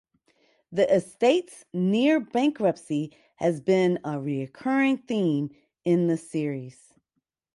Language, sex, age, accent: English, female, 40-49, United States English